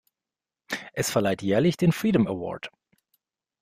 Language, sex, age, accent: German, male, 40-49, Deutschland Deutsch